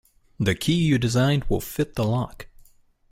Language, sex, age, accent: English, male, 19-29, United States English